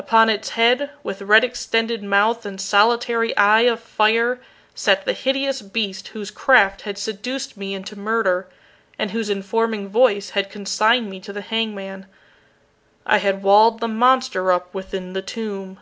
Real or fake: real